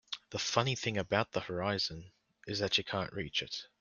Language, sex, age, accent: English, male, 19-29, Australian English